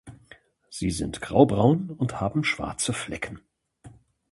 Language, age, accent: German, 40-49, Deutschland Deutsch